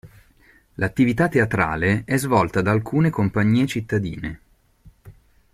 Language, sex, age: Italian, male, 30-39